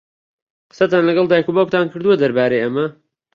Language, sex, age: Central Kurdish, male, 30-39